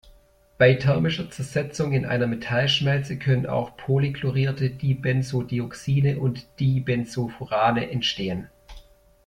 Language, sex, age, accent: German, male, 30-39, Deutschland Deutsch